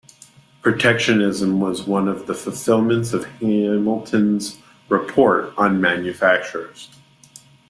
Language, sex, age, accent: English, male, 30-39, United States English